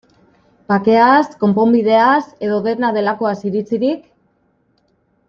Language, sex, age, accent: Basque, female, 30-39, Mendebalekoa (Araba, Bizkaia, Gipuzkoako mendebaleko herri batzuk)